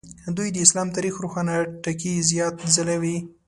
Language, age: Pashto, 19-29